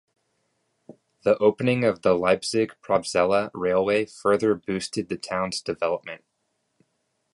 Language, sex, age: English, male, 30-39